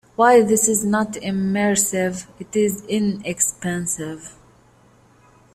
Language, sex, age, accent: English, female, 19-29, United States English